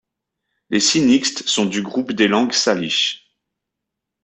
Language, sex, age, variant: French, male, 30-39, Français de métropole